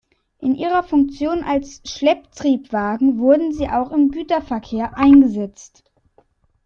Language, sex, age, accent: German, male, under 19, Deutschland Deutsch